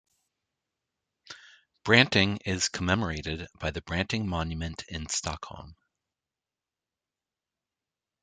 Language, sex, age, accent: English, male, 40-49, United States English